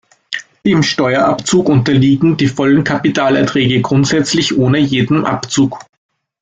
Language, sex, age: German, male, 30-39